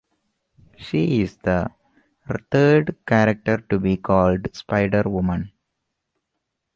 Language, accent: English, India and South Asia (India, Pakistan, Sri Lanka)